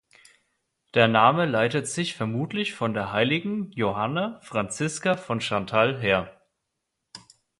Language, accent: German, Deutschland Deutsch